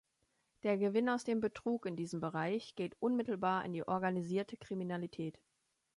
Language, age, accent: German, 30-39, Deutschland Deutsch